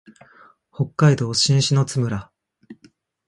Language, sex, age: Japanese, male, 19-29